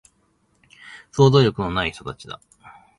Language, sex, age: Japanese, male, 19-29